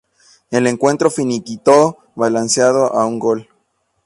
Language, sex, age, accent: Spanish, male, 19-29, México